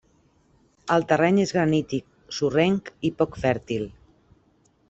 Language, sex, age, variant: Catalan, female, 50-59, Central